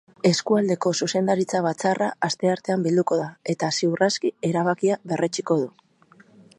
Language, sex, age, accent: Basque, female, 40-49, Mendebalekoa (Araba, Bizkaia, Gipuzkoako mendebaleko herri batzuk)